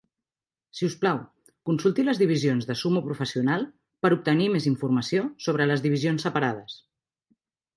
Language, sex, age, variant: Catalan, female, 40-49, Central